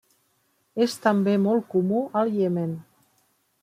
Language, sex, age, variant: Catalan, female, 50-59, Central